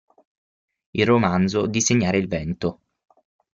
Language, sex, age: Italian, male, 19-29